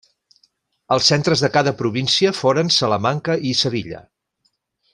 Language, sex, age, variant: Catalan, male, 40-49, Central